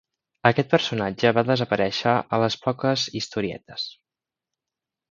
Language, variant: Catalan, Central